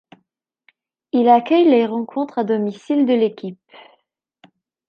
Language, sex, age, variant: French, female, 19-29, Français de métropole